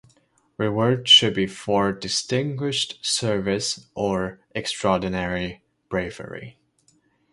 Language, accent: English, United States English